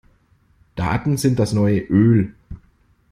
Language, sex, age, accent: German, male, 40-49, Deutschland Deutsch